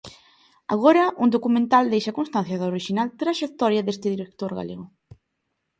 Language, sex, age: Galician, female, 19-29